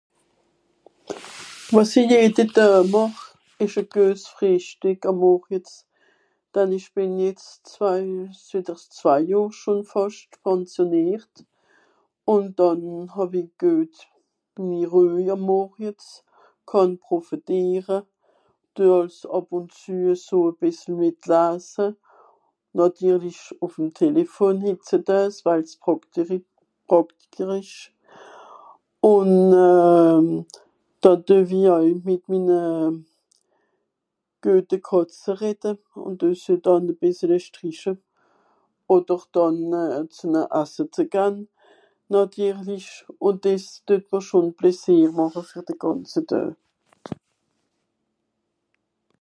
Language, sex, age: Swiss German, female, 50-59